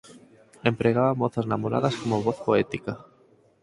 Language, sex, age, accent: Galician, male, 19-29, Normativo (estándar)